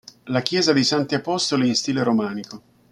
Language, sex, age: Italian, male, 60-69